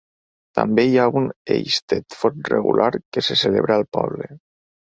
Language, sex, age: Catalan, male, 19-29